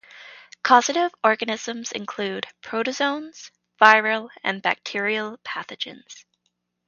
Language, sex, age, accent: English, female, 19-29, United States English; Canadian English